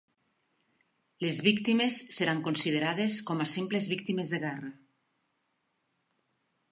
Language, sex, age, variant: Catalan, female, 40-49, Nord-Occidental